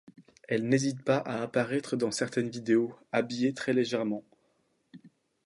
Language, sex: French, male